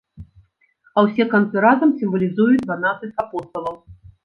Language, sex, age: Belarusian, female, 40-49